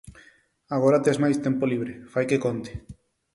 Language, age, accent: Galician, 30-39, Neofalante